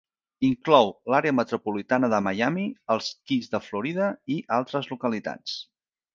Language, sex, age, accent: Catalan, male, 40-49, Català central